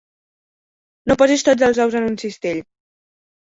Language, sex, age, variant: Catalan, female, under 19, Central